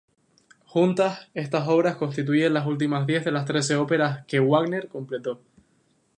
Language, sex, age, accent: Spanish, male, 19-29, España: Islas Canarias